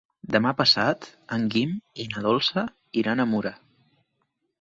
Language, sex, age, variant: Catalan, male, 19-29, Nord-Occidental